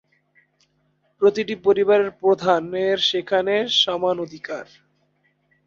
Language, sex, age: Bengali, male, 19-29